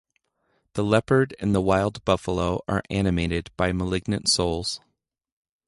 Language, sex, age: English, male, 30-39